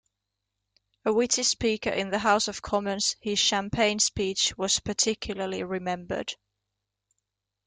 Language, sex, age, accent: English, female, 19-29, England English